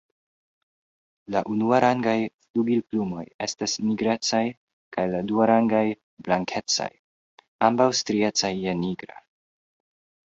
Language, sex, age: Esperanto, male, 19-29